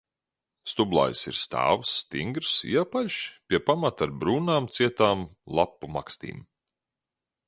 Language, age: Latvian, 30-39